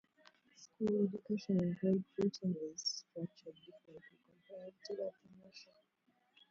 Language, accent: English, England English